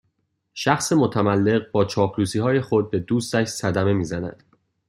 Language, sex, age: Persian, male, 19-29